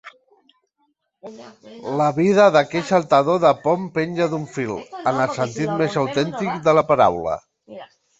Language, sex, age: Catalan, male, 30-39